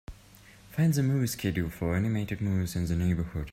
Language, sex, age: English, male, under 19